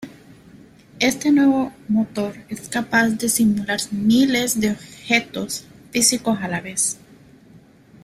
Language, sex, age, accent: Spanish, female, 19-29, México